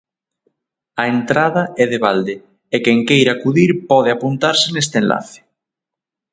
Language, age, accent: Galician, 30-39, Oriental (común en zona oriental); Normativo (estándar)